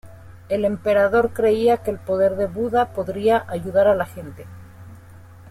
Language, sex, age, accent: Spanish, female, 30-39, México